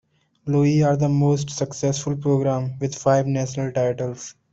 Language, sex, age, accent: English, male, under 19, India and South Asia (India, Pakistan, Sri Lanka)